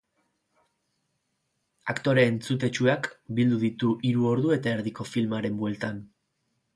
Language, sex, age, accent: Basque, male, 30-39, Erdialdekoa edo Nafarra (Gipuzkoa, Nafarroa)